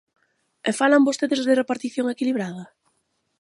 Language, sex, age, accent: Galician, female, 30-39, Central (gheada); Normativo (estándar)